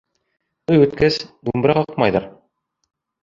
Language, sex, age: Bashkir, male, 30-39